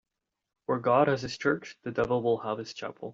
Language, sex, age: English, male, 19-29